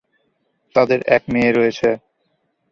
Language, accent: Bengali, Native